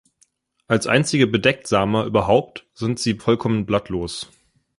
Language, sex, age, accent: German, male, 19-29, Deutschland Deutsch